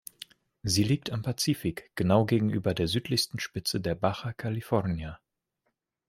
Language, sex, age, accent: German, male, 19-29, Deutschland Deutsch